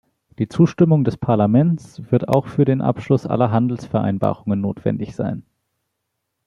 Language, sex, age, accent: German, male, 19-29, Deutschland Deutsch